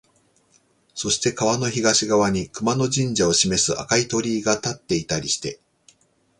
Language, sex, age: Japanese, male, 40-49